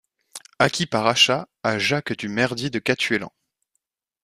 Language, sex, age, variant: French, male, 19-29, Français de métropole